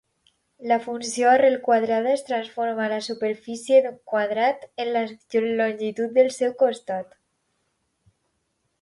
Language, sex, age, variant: Catalan, female, under 19, Alacantí